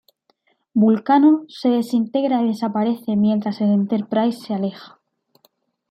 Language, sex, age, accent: Spanish, female, 19-29, España: Sur peninsular (Andalucia, Extremadura, Murcia)